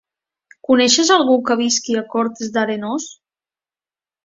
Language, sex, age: Catalan, female, 19-29